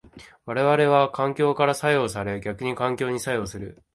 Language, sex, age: Japanese, male, 19-29